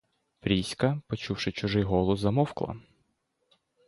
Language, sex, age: Ukrainian, male, 19-29